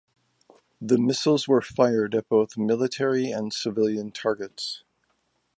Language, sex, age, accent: English, male, 50-59, United States English